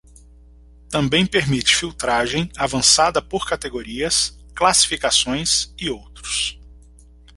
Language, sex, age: Portuguese, male, 40-49